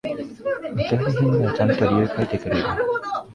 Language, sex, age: Japanese, male, 19-29